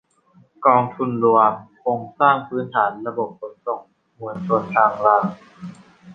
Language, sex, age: Thai, male, under 19